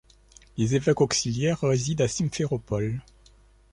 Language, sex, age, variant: French, male, 50-59, Français de métropole